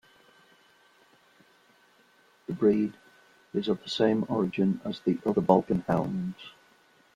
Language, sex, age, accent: English, male, 60-69, England English